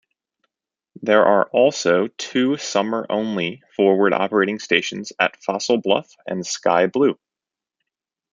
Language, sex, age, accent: English, male, 30-39, United States English